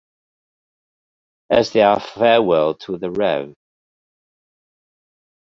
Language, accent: English, Singaporean English